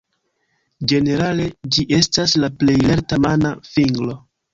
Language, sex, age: Esperanto, male, 19-29